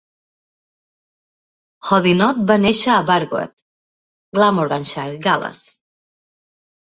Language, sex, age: Catalan, female, 40-49